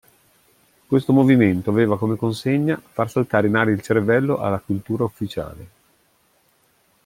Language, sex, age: Italian, male, 50-59